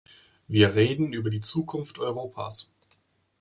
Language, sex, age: German, male, 30-39